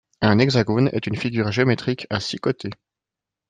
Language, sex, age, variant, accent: French, male, 19-29, Français d'Europe, Français de Suisse